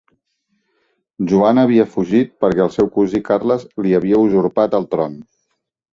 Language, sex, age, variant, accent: Catalan, male, 40-49, Central, gironí